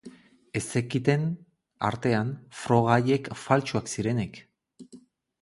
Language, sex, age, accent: Basque, male, 40-49, Erdialdekoa edo Nafarra (Gipuzkoa, Nafarroa)